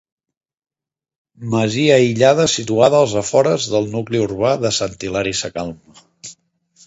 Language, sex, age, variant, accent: Catalan, male, 40-49, Central, central